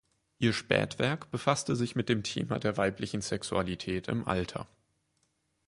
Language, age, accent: German, 19-29, Deutschland Deutsch